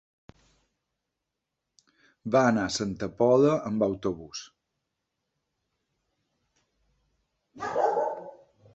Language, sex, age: Catalan, male, 40-49